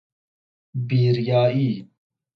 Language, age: Persian, 19-29